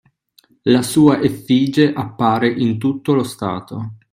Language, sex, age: Italian, male, 19-29